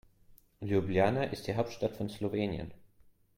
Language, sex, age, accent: German, male, 19-29, Österreichisches Deutsch